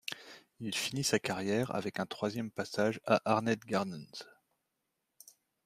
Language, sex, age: French, male, 30-39